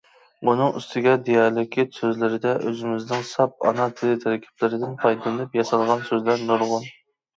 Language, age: Uyghur, 19-29